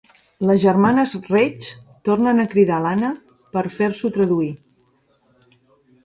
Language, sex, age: Catalan, female, 40-49